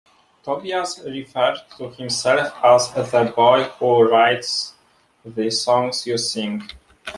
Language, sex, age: English, male, 19-29